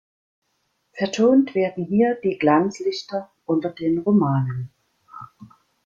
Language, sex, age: German, female, 60-69